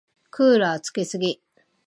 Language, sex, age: Japanese, female, 40-49